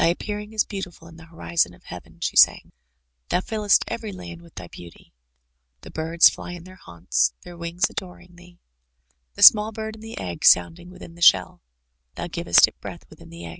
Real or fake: real